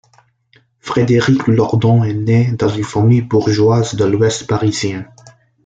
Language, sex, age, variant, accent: French, male, under 19, Français d'Amérique du Nord, Français des États-Unis